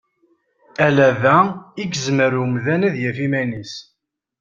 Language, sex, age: Kabyle, male, 19-29